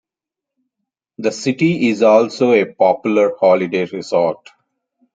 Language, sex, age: English, male, 30-39